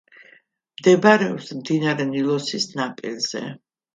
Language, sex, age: Georgian, female, 50-59